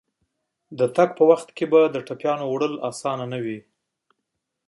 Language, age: Pashto, 40-49